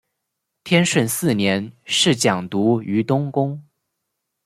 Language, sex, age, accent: Chinese, male, 19-29, 出生地：湖北省